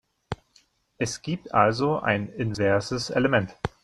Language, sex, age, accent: German, male, 30-39, Deutschland Deutsch